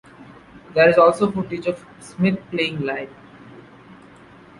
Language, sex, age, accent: English, male, 19-29, India and South Asia (India, Pakistan, Sri Lanka)